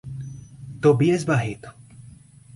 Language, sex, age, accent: Portuguese, male, 30-39, Nordestino